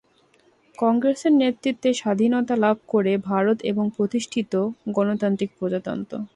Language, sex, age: Bengali, female, 19-29